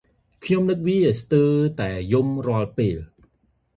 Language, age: Khmer, 30-39